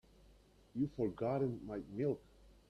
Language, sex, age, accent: English, male, 30-39, United States English